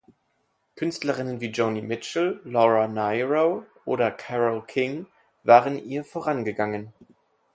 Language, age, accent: German, 19-29, Deutschland Deutsch